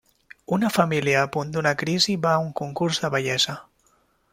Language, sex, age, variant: Catalan, male, 19-29, Central